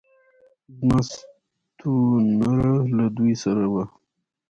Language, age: Pashto, 19-29